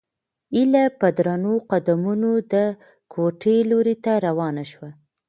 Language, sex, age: Pashto, female, 19-29